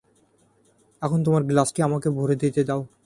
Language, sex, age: Bengali, male, 19-29